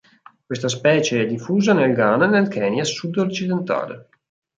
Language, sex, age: Italian, male, 19-29